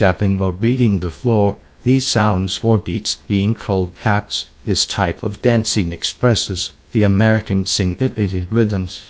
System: TTS, GlowTTS